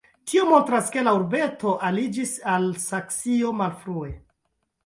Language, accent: Esperanto, Internacia